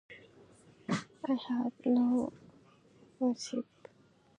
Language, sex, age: English, female, under 19